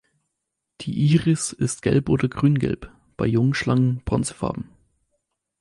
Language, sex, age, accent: German, male, 19-29, Deutschland Deutsch